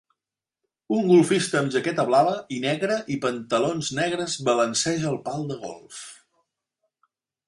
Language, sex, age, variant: Catalan, male, 40-49, Central